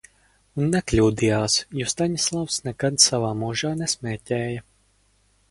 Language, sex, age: Latvian, male, under 19